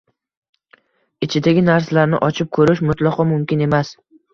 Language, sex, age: Uzbek, male, under 19